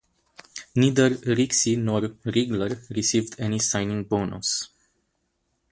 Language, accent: English, England English